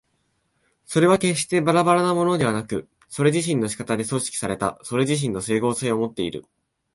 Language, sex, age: Japanese, male, 19-29